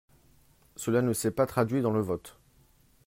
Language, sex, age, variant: French, male, 30-39, Français de métropole